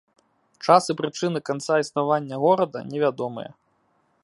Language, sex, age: Belarusian, male, 19-29